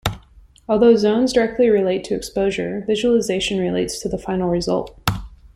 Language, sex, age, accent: English, female, 30-39, United States English